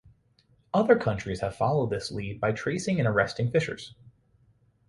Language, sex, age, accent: English, male, 19-29, United States English